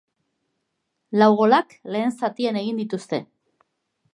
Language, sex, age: Basque, female, 50-59